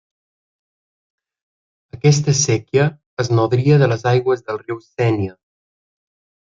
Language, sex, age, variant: Catalan, male, 19-29, Balear